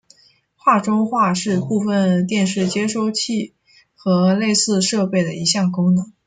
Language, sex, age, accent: Chinese, female, 19-29, 出生地：北京市